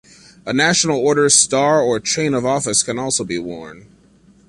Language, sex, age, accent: English, male, 19-29, United States English